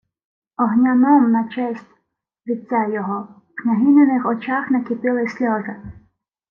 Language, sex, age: Ukrainian, female, 19-29